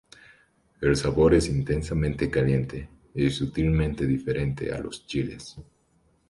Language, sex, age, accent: Spanish, male, 19-29, Andino-Pacífico: Colombia, Perú, Ecuador, oeste de Bolivia y Venezuela andina